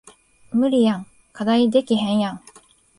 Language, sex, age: Japanese, female, 19-29